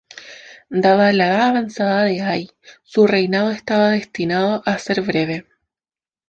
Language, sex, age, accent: Spanish, female, under 19, Chileno: Chile, Cuyo